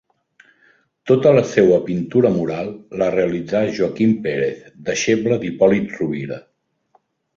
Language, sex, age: Catalan, male, 50-59